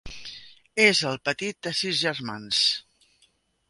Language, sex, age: Catalan, female, 50-59